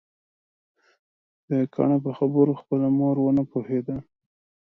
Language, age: Pashto, 19-29